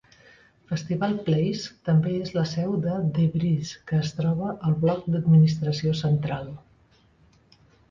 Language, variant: Catalan, Central